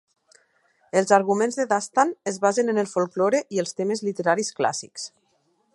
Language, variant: Catalan, Septentrional